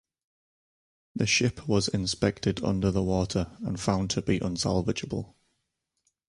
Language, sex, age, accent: English, male, 30-39, England English